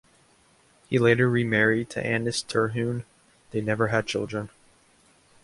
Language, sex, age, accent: English, male, 19-29, United States English